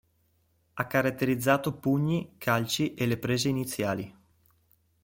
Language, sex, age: Italian, male, 19-29